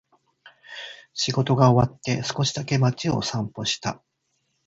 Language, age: Japanese, 50-59